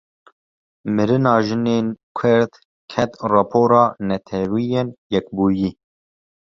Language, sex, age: Kurdish, male, 19-29